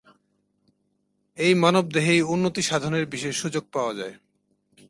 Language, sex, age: Bengali, male, 19-29